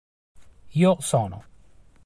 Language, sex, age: Italian, male, 30-39